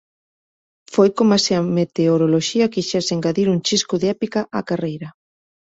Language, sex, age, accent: Galician, female, 40-49, Normativo (estándar)